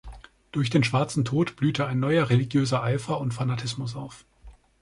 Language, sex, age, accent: German, male, 19-29, Deutschland Deutsch